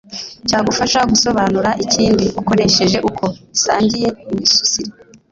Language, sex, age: Kinyarwanda, female, 19-29